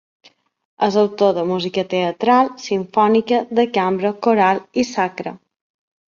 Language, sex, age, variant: Catalan, female, 30-39, Balear